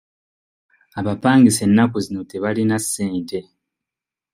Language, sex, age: Ganda, male, 19-29